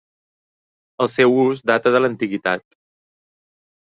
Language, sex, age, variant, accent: Catalan, male, 40-49, Balear, menorquí